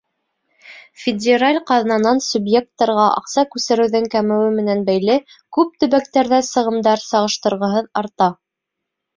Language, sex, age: Bashkir, female, 19-29